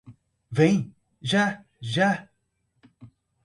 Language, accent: Portuguese, Nordestino